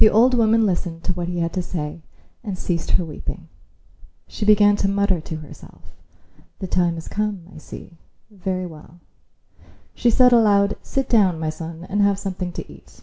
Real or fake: real